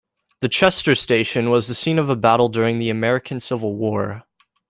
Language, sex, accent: English, male, United States English